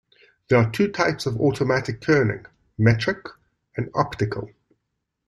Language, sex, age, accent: English, male, 40-49, Southern African (South Africa, Zimbabwe, Namibia)